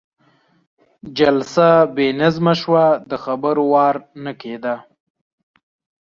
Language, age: Pashto, 19-29